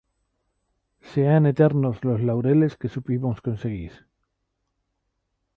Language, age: Spanish, 60-69